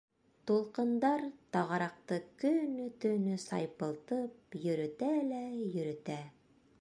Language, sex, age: Bashkir, female, 30-39